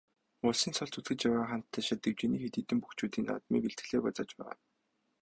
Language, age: Mongolian, 19-29